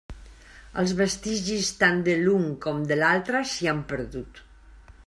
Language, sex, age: Catalan, female, 40-49